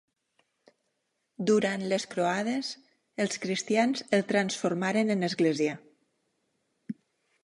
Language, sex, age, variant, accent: Catalan, female, 50-59, Nord-Occidental, Neutre